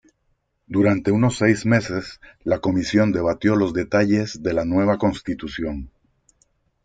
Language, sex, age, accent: Spanish, male, 60-69, América central